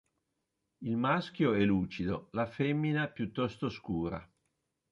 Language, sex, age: Italian, female, 60-69